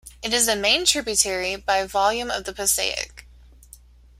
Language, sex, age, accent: English, female, 30-39, United States English